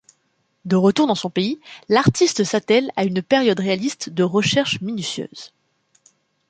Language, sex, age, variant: French, female, 19-29, Français de métropole